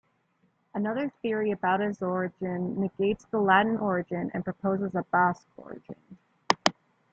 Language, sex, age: English, female, 19-29